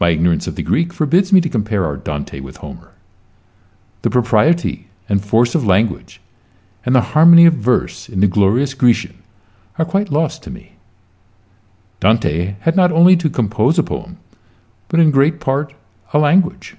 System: none